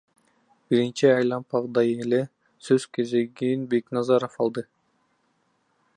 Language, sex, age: Kyrgyz, female, 19-29